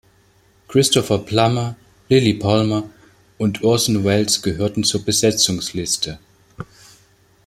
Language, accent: German, Deutschland Deutsch